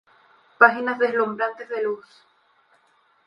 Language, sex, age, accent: Spanish, female, 19-29, España: Islas Canarias